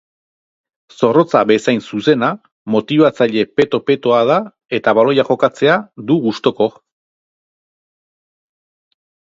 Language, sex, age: Basque, male, 40-49